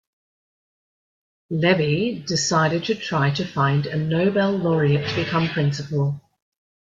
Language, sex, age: English, female, 50-59